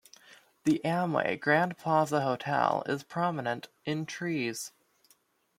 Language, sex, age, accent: English, male, under 19, United States English